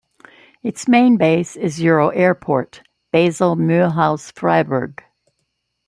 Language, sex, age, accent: English, female, 60-69, United States English